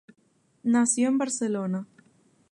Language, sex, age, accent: Spanish, female, 19-29, España: Islas Canarias